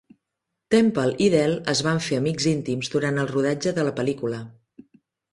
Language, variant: Catalan, Central